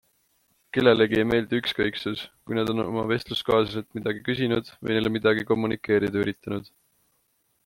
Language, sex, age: Estonian, male, 19-29